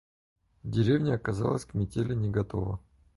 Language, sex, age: Russian, male, 30-39